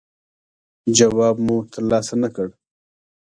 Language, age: Pashto, 40-49